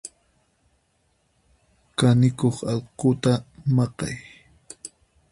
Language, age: Puno Quechua, 19-29